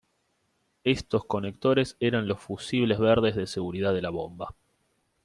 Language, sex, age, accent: Spanish, male, 19-29, Rioplatense: Argentina, Uruguay, este de Bolivia, Paraguay